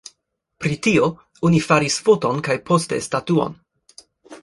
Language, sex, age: Esperanto, male, 30-39